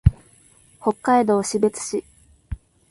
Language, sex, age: Japanese, female, 19-29